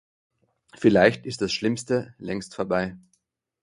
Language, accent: German, Österreichisches Deutsch